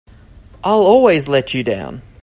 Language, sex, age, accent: English, male, 30-39, Australian English